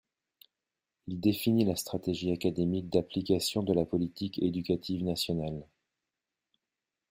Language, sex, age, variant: French, male, 40-49, Français de métropole